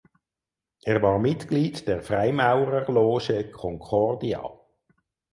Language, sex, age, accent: German, male, 40-49, Schweizerdeutsch